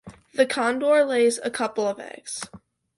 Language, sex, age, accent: English, female, under 19, United States English